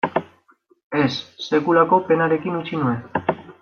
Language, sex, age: Basque, male, 19-29